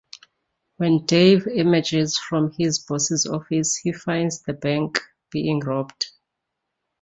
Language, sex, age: English, female, 40-49